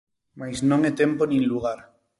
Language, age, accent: Galician, 30-39, Neofalante